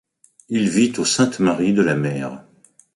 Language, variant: French, Français de métropole